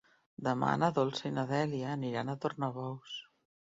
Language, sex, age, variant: Catalan, female, 50-59, Central